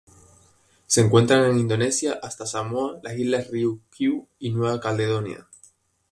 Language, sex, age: Spanish, male, 19-29